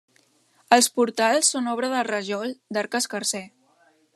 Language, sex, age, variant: Catalan, female, under 19, Central